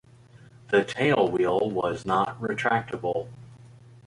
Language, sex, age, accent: English, male, 40-49, United States English